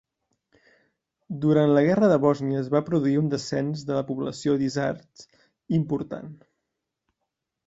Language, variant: Catalan, Central